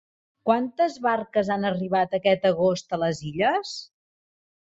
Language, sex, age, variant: Catalan, female, 40-49, Central